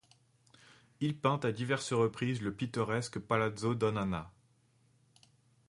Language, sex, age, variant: French, male, 30-39, Français de métropole